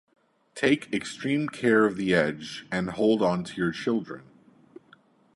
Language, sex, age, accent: English, male, 30-39, United States English